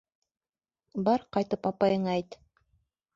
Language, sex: Bashkir, female